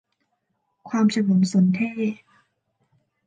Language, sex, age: Thai, female, 19-29